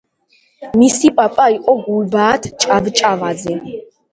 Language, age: Georgian, under 19